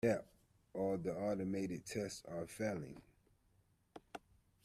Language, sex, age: English, male, 50-59